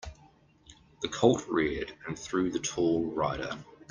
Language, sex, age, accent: English, male, 40-49, New Zealand English